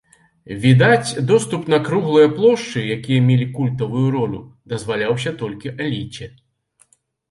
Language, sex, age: Belarusian, male, 40-49